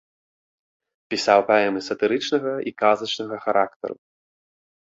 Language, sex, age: Belarusian, male, 19-29